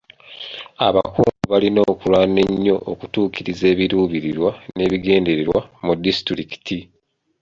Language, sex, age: Ganda, male, 19-29